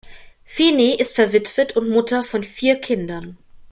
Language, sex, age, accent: German, female, 50-59, Deutschland Deutsch